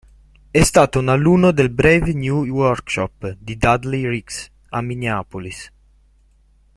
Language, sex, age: Italian, male, 19-29